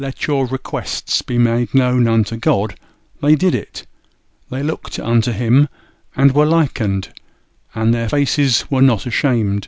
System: none